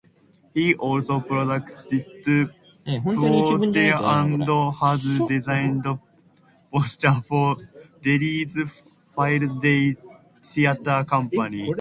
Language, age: English, under 19